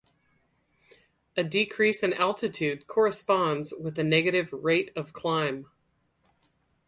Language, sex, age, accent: English, female, 50-59, United States English